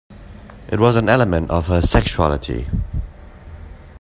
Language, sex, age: English, male, 19-29